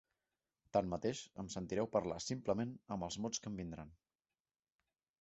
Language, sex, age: Catalan, male, 30-39